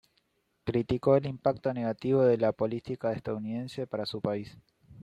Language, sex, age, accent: Spanish, male, 19-29, Rioplatense: Argentina, Uruguay, este de Bolivia, Paraguay